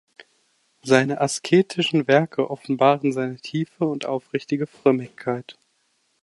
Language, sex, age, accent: German, male, 19-29, Deutschland Deutsch